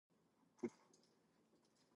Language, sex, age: English, female, 19-29